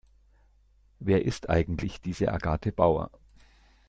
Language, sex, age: German, male, 60-69